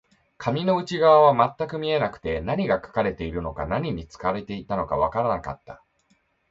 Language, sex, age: Japanese, male, 19-29